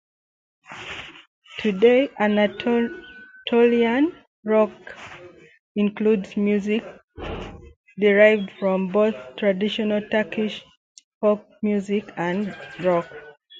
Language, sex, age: English, female, 30-39